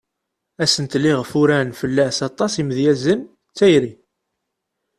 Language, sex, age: Kabyle, male, 30-39